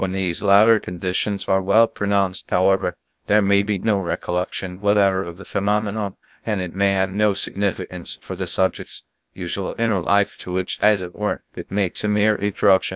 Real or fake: fake